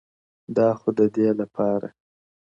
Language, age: Pashto, 19-29